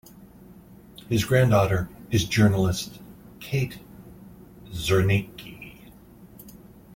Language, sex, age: English, male, 50-59